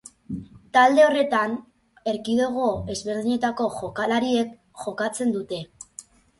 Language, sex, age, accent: Basque, female, 40-49, Erdialdekoa edo Nafarra (Gipuzkoa, Nafarroa)